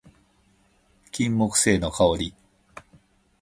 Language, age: Japanese, 50-59